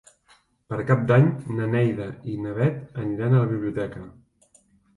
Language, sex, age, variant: Catalan, male, 40-49, Central